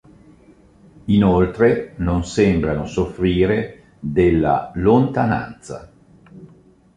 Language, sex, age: Italian, male, 60-69